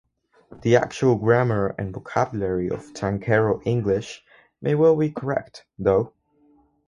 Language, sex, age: English, male, under 19